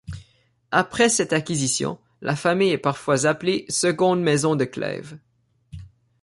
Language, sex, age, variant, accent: French, male, 19-29, Français d'Amérique du Nord, Français du Canada